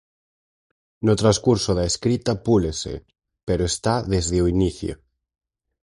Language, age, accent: Galician, 30-39, Oriental (común en zona oriental)